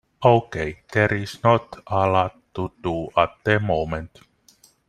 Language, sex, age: English, male, 30-39